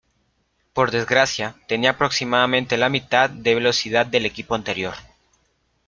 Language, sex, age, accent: Spanish, male, 30-39, México